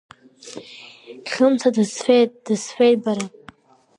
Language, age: Abkhazian, under 19